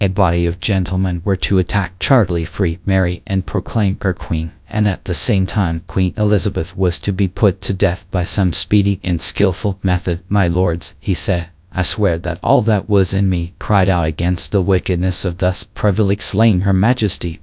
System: TTS, GradTTS